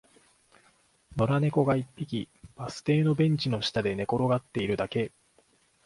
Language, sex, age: Japanese, male, 30-39